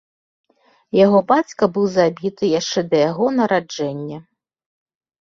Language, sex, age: Belarusian, female, 50-59